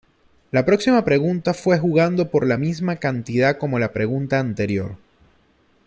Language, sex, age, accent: Spanish, male, 30-39, Caribe: Cuba, Venezuela, Puerto Rico, República Dominicana, Panamá, Colombia caribeña, México caribeño, Costa del golfo de México